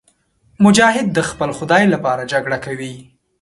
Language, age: Pashto, 19-29